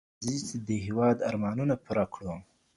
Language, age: Pashto, 19-29